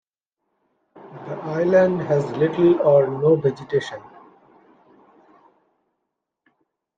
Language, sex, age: English, male, 40-49